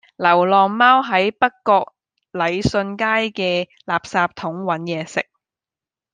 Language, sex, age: Cantonese, female, 19-29